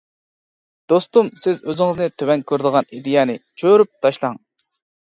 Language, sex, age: Uyghur, female, 40-49